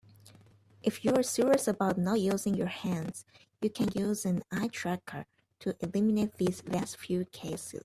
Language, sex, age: English, female, 19-29